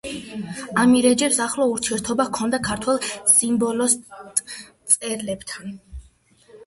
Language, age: Georgian, 30-39